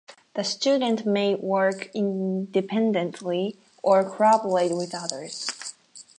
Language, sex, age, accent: English, female, 19-29, Canadian English